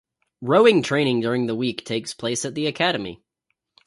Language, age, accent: English, 19-29, United States English